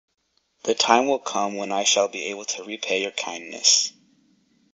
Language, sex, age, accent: English, male, under 19, United States English